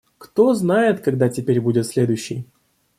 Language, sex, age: Russian, male, 19-29